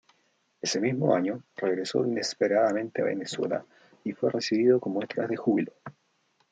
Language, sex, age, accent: Spanish, male, 19-29, Chileno: Chile, Cuyo